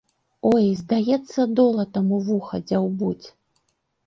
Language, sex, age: Belarusian, female, 40-49